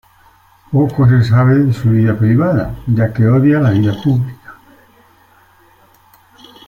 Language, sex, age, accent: Spanish, male, 60-69, España: Centro-Sur peninsular (Madrid, Toledo, Castilla-La Mancha)